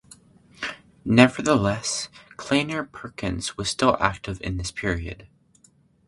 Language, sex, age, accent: English, male, under 19, Canadian English